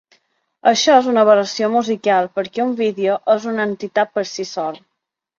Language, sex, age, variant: Catalan, female, 30-39, Balear